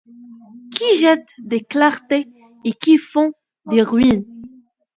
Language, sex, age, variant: French, female, under 19, Français de métropole